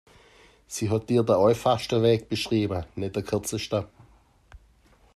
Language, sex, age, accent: German, male, 50-59, Deutschland Deutsch